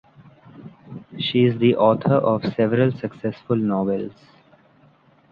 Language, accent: English, India and South Asia (India, Pakistan, Sri Lanka)